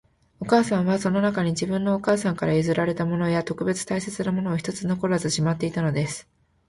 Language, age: Japanese, 19-29